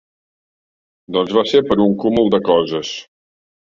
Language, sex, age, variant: Catalan, male, 60-69, Central